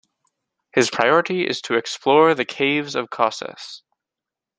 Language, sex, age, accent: English, male, 19-29, Canadian English